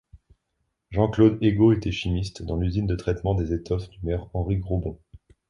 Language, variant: French, Français de métropole